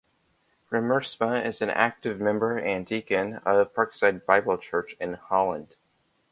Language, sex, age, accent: English, male, under 19, United States English